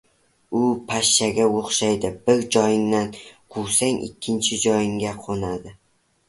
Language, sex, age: Uzbek, male, under 19